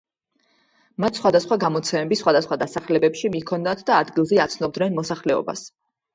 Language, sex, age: Georgian, female, 30-39